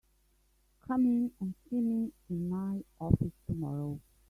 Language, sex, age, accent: English, female, 50-59, Australian English